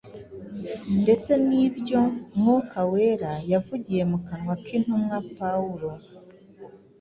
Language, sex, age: Kinyarwanda, female, 40-49